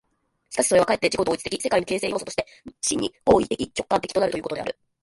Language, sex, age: Japanese, female, 19-29